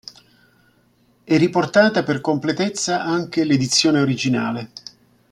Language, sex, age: Italian, male, 60-69